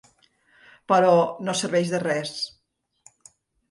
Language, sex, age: Catalan, female, 60-69